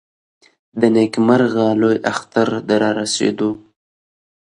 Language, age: Pashto, 19-29